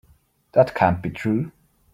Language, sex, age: English, male, 19-29